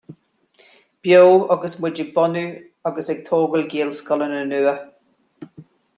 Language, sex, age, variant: Irish, male, 50-59, Gaeilge Uladh